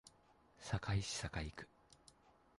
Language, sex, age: Japanese, male, 19-29